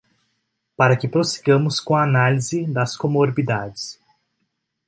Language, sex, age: Portuguese, male, 19-29